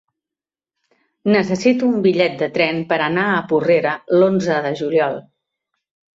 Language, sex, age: Catalan, female, 50-59